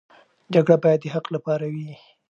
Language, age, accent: Pashto, 19-29, پکتیا ولایت، احمدزی